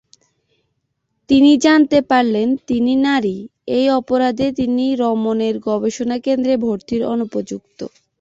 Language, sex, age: Bengali, female, 19-29